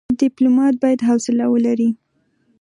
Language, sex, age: Pashto, female, 19-29